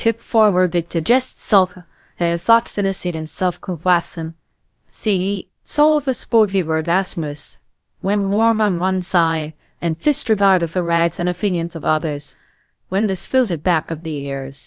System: TTS, VITS